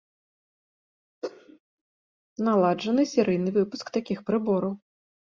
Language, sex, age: Belarusian, female, 30-39